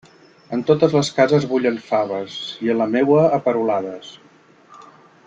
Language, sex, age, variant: Catalan, male, 50-59, Central